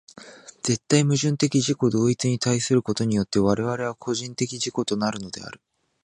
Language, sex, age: Japanese, male, 19-29